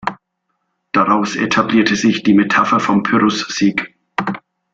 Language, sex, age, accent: German, male, 40-49, Deutschland Deutsch